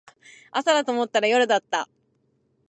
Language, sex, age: Japanese, female, 19-29